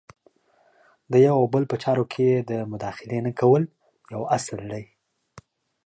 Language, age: Pashto, 19-29